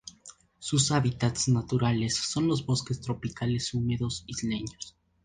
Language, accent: Spanish, Andino-Pacífico: Colombia, Perú, Ecuador, oeste de Bolivia y Venezuela andina